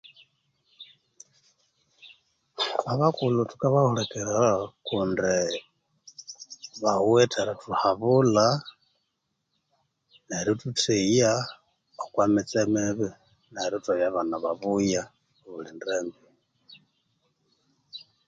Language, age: Konzo, 40-49